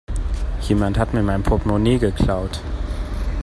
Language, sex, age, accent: German, male, 30-39, Deutschland Deutsch